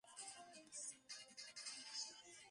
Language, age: English, 19-29